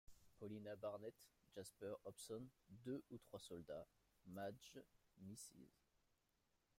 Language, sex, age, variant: French, male, 30-39, Français de métropole